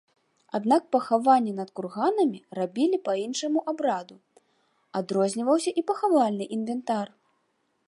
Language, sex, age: Belarusian, female, 30-39